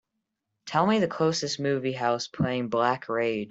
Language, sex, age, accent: English, male, under 19, United States English